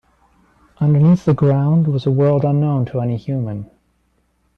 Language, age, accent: English, 19-29, United States English